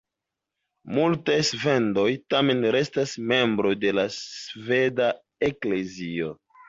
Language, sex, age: Esperanto, male, 19-29